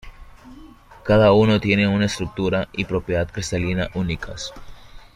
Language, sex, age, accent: Spanish, male, 19-29, México